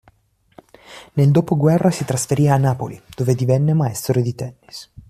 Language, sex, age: Italian, male, 19-29